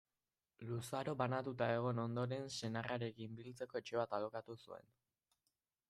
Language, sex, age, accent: Basque, male, under 19, Erdialdekoa edo Nafarra (Gipuzkoa, Nafarroa)